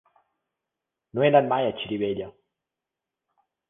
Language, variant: Catalan, Septentrional